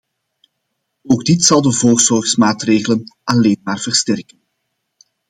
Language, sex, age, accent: Dutch, male, 40-49, Belgisch Nederlands